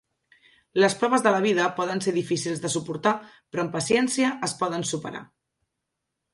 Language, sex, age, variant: Catalan, female, 30-39, Central